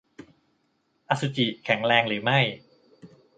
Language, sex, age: Thai, male, 30-39